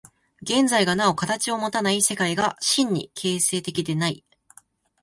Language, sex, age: Japanese, male, 19-29